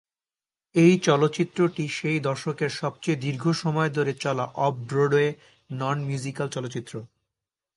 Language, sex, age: Bengali, male, 19-29